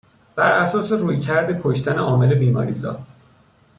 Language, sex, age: Persian, male, 30-39